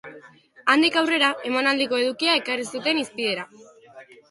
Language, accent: Basque, Erdialdekoa edo Nafarra (Gipuzkoa, Nafarroa)